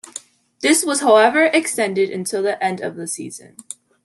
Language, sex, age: English, female, under 19